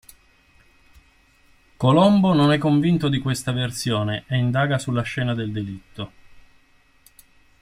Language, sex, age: Italian, male, 50-59